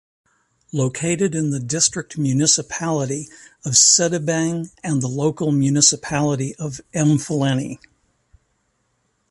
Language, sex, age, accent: English, male, 60-69, United States English